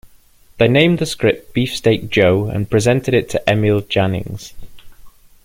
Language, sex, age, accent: English, male, 19-29, England English